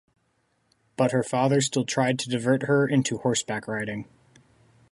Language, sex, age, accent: English, male, 19-29, United States English